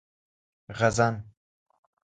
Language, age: Pashto, under 19